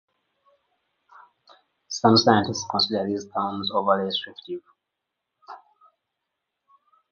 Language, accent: English, United States English